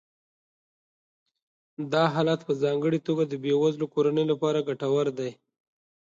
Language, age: Pashto, 30-39